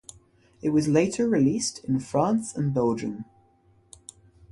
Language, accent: English, United States English; Australian English